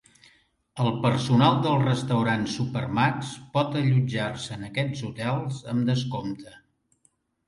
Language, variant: Catalan, Central